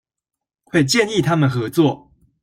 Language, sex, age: Chinese, male, 19-29